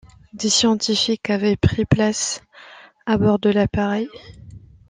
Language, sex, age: French, female, 19-29